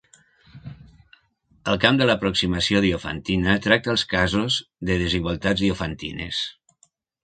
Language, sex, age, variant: Catalan, male, 60-69, Nord-Occidental